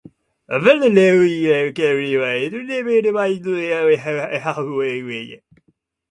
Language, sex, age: Japanese, male, 19-29